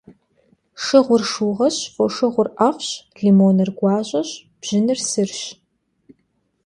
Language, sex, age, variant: Kabardian, female, 30-39, Адыгэбзэ (Къэбэрдей, Кирил, псоми зэдай)